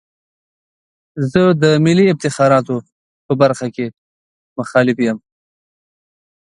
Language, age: Pashto, 30-39